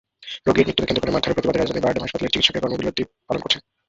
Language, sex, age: Bengali, male, 19-29